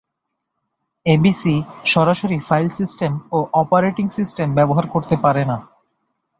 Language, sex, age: Bengali, male, 19-29